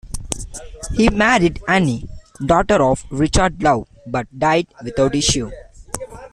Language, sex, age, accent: English, male, 19-29, India and South Asia (India, Pakistan, Sri Lanka)